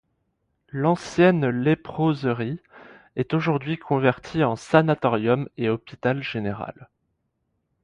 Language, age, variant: French, 19-29, Français de métropole